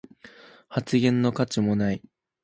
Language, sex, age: Japanese, male, under 19